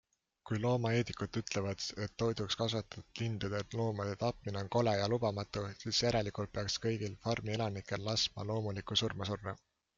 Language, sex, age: Estonian, male, 19-29